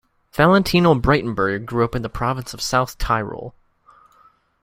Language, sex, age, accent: English, male, under 19, Canadian English